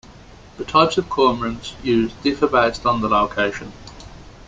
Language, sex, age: English, male, 19-29